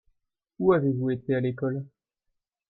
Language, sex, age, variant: French, male, 19-29, Français de métropole